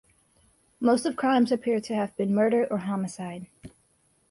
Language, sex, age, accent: English, female, 19-29, United States English